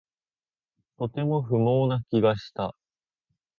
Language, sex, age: Japanese, male, under 19